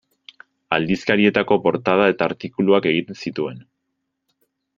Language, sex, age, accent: Basque, male, 19-29, Mendebalekoa (Araba, Bizkaia, Gipuzkoako mendebaleko herri batzuk)